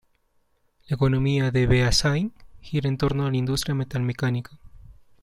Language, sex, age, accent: Spanish, male, 19-29, Andino-Pacífico: Colombia, Perú, Ecuador, oeste de Bolivia y Venezuela andina